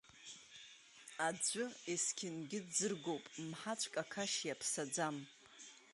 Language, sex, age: Abkhazian, female, 40-49